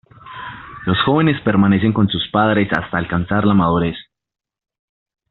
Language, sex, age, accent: Spanish, male, 19-29, Andino-Pacífico: Colombia, Perú, Ecuador, oeste de Bolivia y Venezuela andina